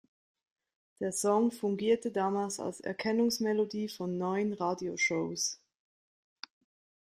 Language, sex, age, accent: German, female, 30-39, Schweizerdeutsch